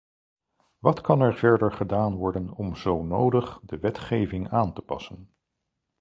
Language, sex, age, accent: Dutch, male, 60-69, Nederlands Nederlands